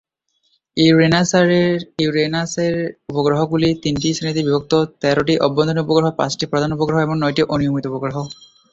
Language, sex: Bengali, male